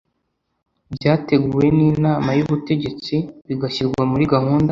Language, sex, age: Kinyarwanda, female, under 19